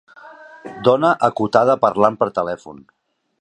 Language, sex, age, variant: Catalan, male, 50-59, Central